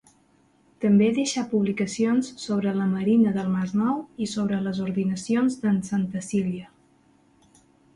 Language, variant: Catalan, Balear